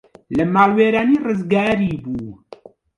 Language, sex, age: Central Kurdish, male, 40-49